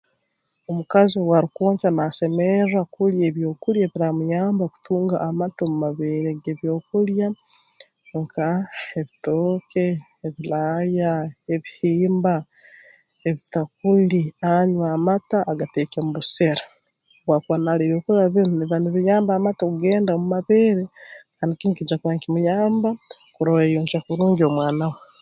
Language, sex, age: Tooro, female, 19-29